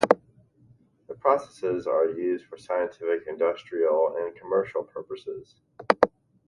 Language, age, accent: English, 19-29, United States English